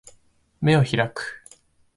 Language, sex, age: Japanese, male, 19-29